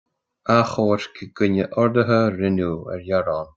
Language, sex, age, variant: Irish, male, 30-39, Gaeilge Chonnacht